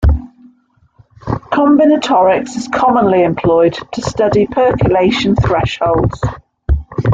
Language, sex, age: English, female, 50-59